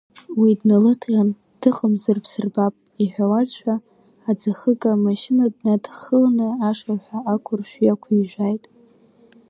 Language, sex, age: Abkhazian, female, under 19